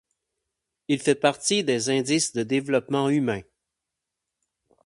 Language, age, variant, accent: French, 30-39, Français d'Amérique du Nord, Français du Canada